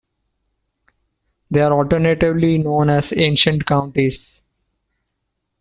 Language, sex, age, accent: English, male, 40-49, India and South Asia (India, Pakistan, Sri Lanka)